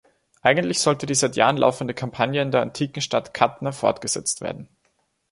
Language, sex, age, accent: German, male, 19-29, Österreichisches Deutsch